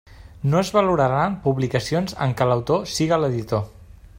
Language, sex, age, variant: Catalan, male, 19-29, Central